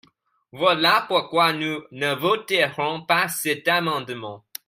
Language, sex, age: French, male, under 19